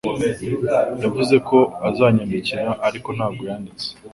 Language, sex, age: Kinyarwanda, male, 19-29